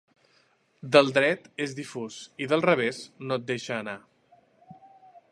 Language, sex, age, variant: Catalan, male, 19-29, Central